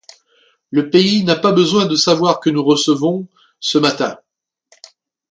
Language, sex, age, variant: French, male, 50-59, Français de métropole